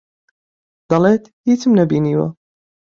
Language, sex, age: Central Kurdish, male, 19-29